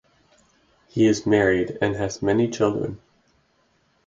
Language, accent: English, Canadian English